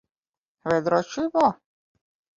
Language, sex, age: Latvian, female, 50-59